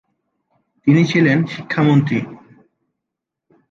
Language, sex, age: Bengali, male, 19-29